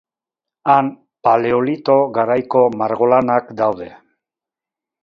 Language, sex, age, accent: Basque, male, 60-69, Mendebalekoa (Araba, Bizkaia, Gipuzkoako mendebaleko herri batzuk)